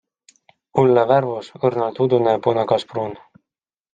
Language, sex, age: Estonian, male, 19-29